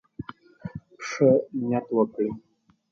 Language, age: Pashto, 19-29